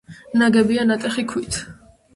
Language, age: Georgian, under 19